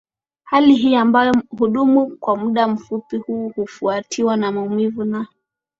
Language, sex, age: Swahili, female, 19-29